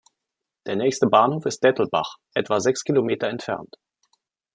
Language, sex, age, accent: German, male, 30-39, Deutschland Deutsch